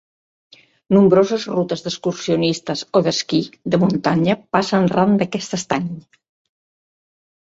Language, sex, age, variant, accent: Catalan, female, 70-79, Central, central